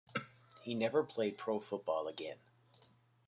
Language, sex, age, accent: English, male, 40-49, Canadian English